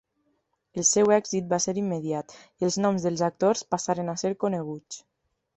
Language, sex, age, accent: Catalan, female, 19-29, valencià